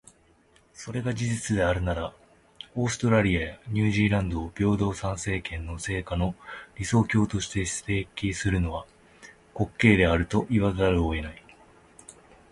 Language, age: Japanese, 30-39